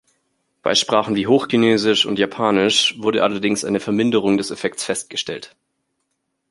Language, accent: German, Deutschland Deutsch